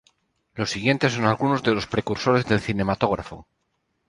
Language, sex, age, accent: Spanish, male, 30-39, España: Norte peninsular (Asturias, Castilla y León, Cantabria, País Vasco, Navarra, Aragón, La Rioja, Guadalajara, Cuenca)